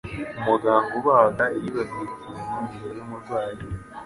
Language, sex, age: Kinyarwanda, male, 19-29